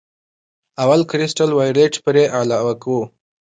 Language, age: Pashto, 19-29